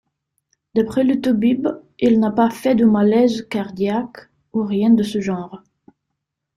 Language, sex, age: French, female, 30-39